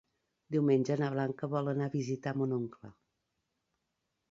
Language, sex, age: Catalan, female, 50-59